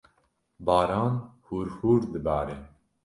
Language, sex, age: Kurdish, male, 19-29